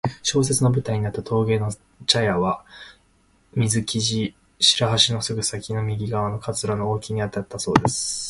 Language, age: Japanese, 19-29